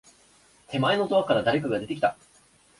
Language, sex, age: Japanese, male, 19-29